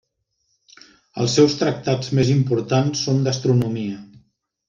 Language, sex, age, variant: Catalan, male, 50-59, Central